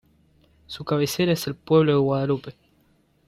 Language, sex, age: Spanish, male, under 19